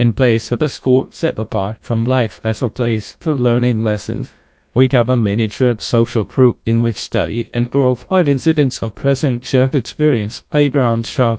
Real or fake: fake